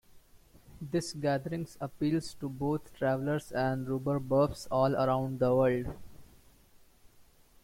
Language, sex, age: English, male, 19-29